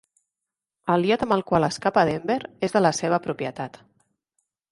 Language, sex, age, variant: Catalan, female, 40-49, Central